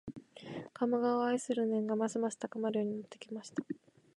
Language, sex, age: Japanese, female, 19-29